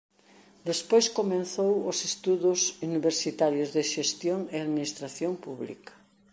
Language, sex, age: Galician, female, 60-69